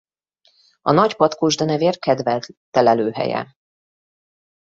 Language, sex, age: Hungarian, female, 30-39